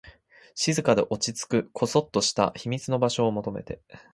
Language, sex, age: Japanese, male, under 19